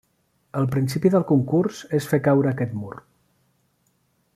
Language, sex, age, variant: Catalan, male, 40-49, Central